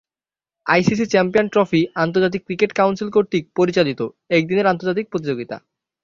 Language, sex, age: Bengali, male, 19-29